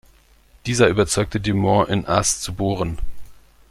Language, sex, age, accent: German, male, 40-49, Deutschland Deutsch